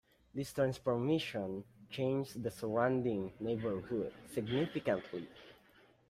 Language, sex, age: English, male, 19-29